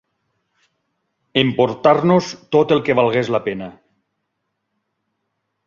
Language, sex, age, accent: Catalan, male, 50-59, valencià